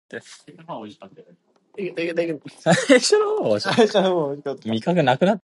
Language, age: English, 19-29